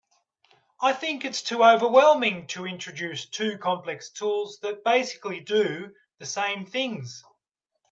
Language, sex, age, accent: English, male, 40-49, Australian English